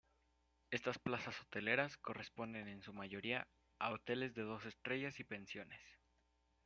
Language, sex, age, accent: Spanish, male, under 19, México